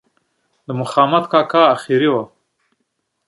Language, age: Pashto, 40-49